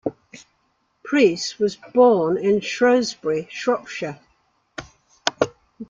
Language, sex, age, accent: English, female, 70-79, England English